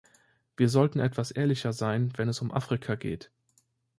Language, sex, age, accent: German, male, 30-39, Deutschland Deutsch